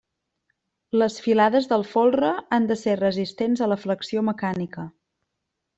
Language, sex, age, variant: Catalan, female, 30-39, Central